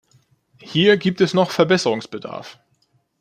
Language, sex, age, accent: German, male, 19-29, Deutschland Deutsch